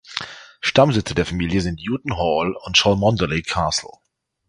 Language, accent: German, Deutschland Deutsch